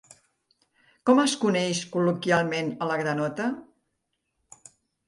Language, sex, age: Catalan, female, 60-69